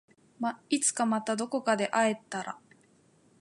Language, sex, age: Japanese, female, 19-29